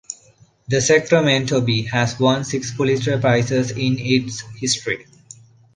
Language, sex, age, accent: English, male, 30-39, India and South Asia (India, Pakistan, Sri Lanka)